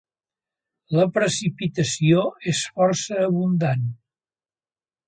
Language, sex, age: Catalan, male, 70-79